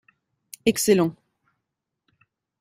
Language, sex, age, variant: French, female, 40-49, Français de métropole